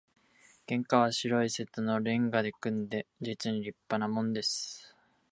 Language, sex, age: Japanese, male, under 19